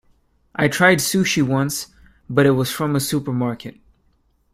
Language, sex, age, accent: English, male, 19-29, United States English